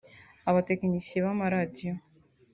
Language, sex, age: Kinyarwanda, female, 19-29